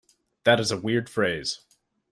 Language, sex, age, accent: English, male, 19-29, Canadian English